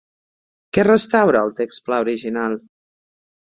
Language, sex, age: Catalan, female, 50-59